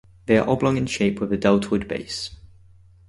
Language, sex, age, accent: English, male, 19-29, England English